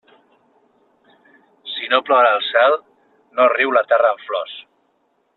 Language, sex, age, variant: Catalan, male, 40-49, Nord-Occidental